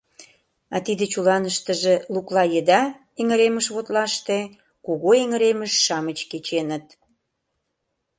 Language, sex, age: Mari, female, 40-49